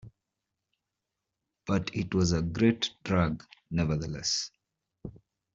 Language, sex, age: English, male, 30-39